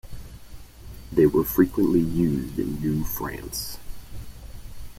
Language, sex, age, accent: English, male, 30-39, United States English